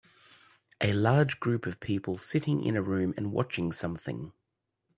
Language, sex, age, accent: English, male, 30-39, Australian English